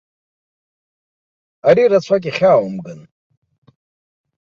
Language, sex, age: Abkhazian, male, 50-59